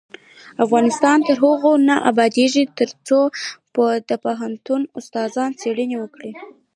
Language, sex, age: Pashto, female, 30-39